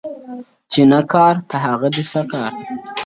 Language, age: Pashto, 19-29